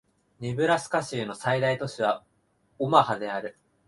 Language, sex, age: Japanese, male, 19-29